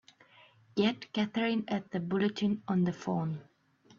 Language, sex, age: English, female, 30-39